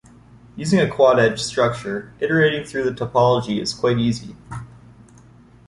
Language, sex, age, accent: English, male, 19-29, Canadian English